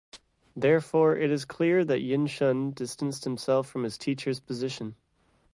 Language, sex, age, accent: English, male, 19-29, United States English